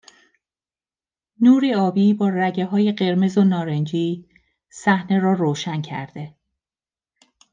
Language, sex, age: Persian, female, 40-49